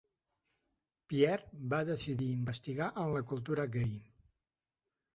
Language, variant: Catalan, Central